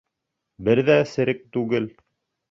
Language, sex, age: Bashkir, male, 30-39